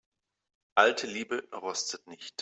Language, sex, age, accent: German, male, 30-39, Deutschland Deutsch